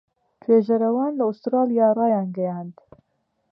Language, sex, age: Central Kurdish, female, 30-39